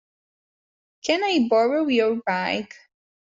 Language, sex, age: English, female, 19-29